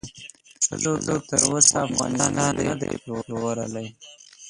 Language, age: Pashto, 19-29